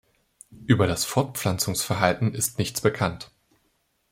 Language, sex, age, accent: German, male, 19-29, Deutschland Deutsch